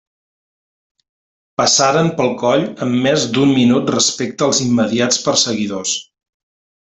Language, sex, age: Catalan, male, 40-49